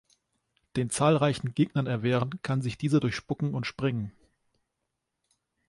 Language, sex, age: German, male, 19-29